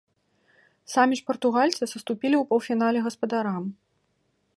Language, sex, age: Belarusian, female, 30-39